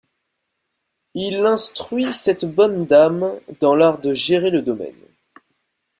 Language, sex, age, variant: French, male, 19-29, Français de métropole